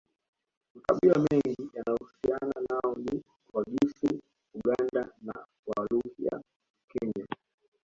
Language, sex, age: Swahili, male, 19-29